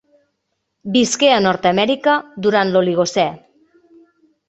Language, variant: Catalan, Central